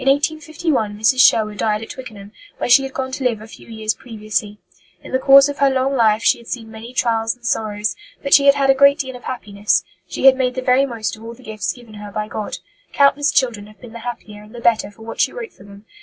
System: none